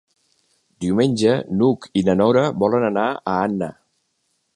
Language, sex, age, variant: Catalan, male, 60-69, Central